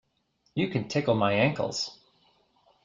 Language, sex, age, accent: English, male, 30-39, United States English